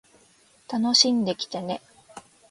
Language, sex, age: Japanese, female, 19-29